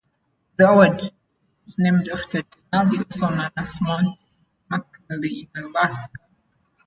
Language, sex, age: English, female, 19-29